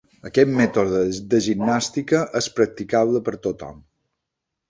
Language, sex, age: Catalan, male, 40-49